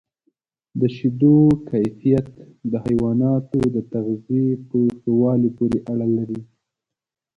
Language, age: Pashto, 30-39